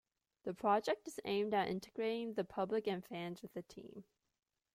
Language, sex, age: English, female, 19-29